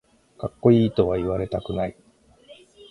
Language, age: Japanese, 50-59